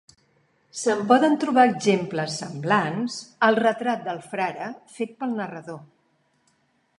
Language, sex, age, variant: Catalan, female, 50-59, Central